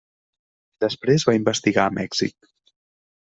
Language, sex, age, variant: Catalan, male, 30-39, Central